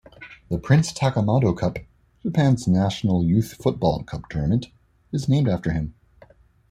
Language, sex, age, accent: English, male, 19-29, United States English